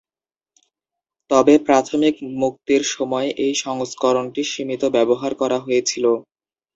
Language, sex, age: Bengali, male, 19-29